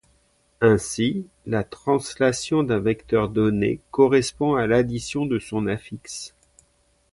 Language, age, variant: French, 50-59, Français de métropole